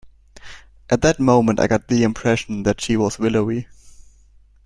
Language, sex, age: English, male, under 19